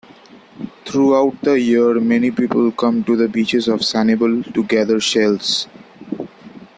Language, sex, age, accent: English, male, 19-29, India and South Asia (India, Pakistan, Sri Lanka)